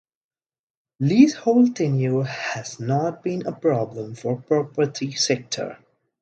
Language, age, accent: English, 19-29, India and South Asia (India, Pakistan, Sri Lanka)